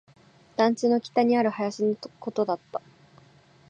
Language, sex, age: Japanese, female, 19-29